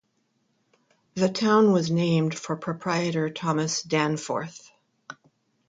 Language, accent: English, United States English